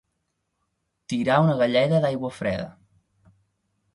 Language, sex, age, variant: Catalan, male, 19-29, Central